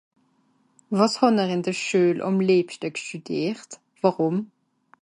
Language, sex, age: Swiss German, female, 19-29